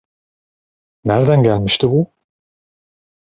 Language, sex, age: Turkish, male, 30-39